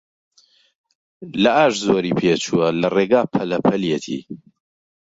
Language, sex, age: Central Kurdish, male, 40-49